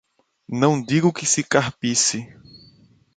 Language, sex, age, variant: Portuguese, male, 30-39, Portuguese (Brasil)